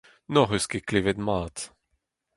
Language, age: Breton, 30-39